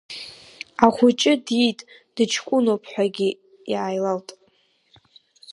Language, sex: Abkhazian, female